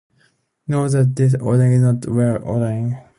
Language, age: English, 19-29